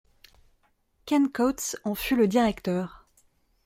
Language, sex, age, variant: French, female, 30-39, Français de métropole